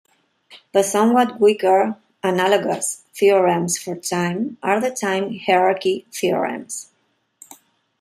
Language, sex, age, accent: English, female, 40-49, United States English